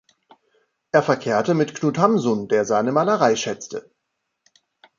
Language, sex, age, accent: German, male, 50-59, Deutschland Deutsch